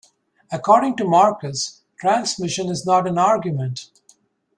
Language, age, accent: English, 50-59, United States English